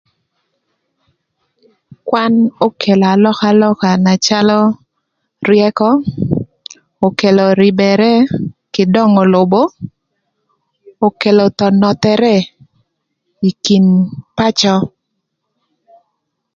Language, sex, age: Thur, female, 30-39